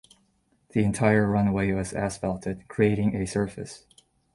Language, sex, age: English, male, 19-29